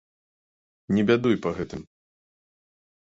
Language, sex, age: Belarusian, male, 30-39